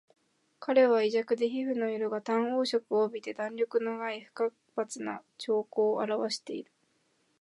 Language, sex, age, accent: Japanese, female, 19-29, 標準語